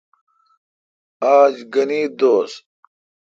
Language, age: Kalkoti, 50-59